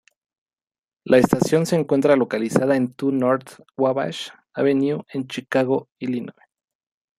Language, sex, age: Spanish, male, 19-29